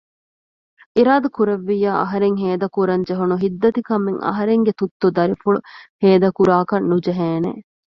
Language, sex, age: Divehi, female, 30-39